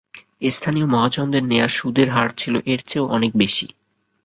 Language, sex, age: Bengali, male, 19-29